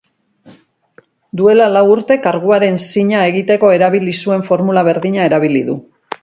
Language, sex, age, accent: Basque, female, 50-59, Mendebalekoa (Araba, Bizkaia, Gipuzkoako mendebaleko herri batzuk)